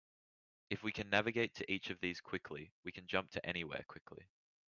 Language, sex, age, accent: English, male, under 19, Australian English